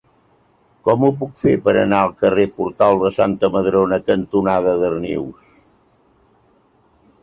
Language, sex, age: Catalan, male, 70-79